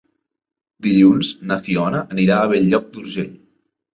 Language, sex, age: Catalan, male, 19-29